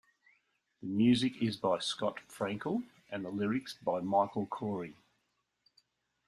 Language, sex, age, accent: English, male, 50-59, Australian English